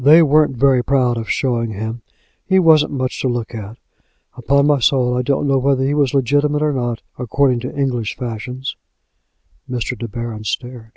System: none